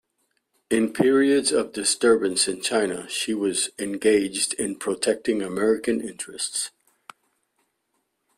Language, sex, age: English, male, 60-69